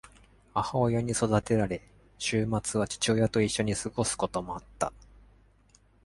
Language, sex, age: Japanese, male, 19-29